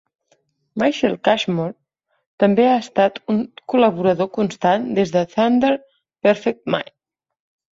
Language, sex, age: Catalan, female, 30-39